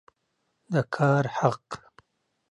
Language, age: Pashto, 40-49